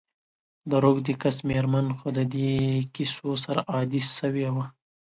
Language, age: Pashto, 19-29